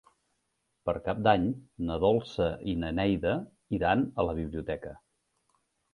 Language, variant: Catalan, Central